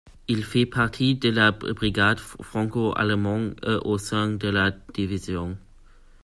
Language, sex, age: French, male, under 19